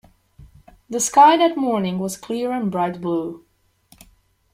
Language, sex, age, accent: English, female, 30-39, United States English